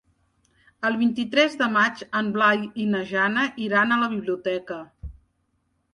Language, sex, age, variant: Catalan, female, 40-49, Septentrional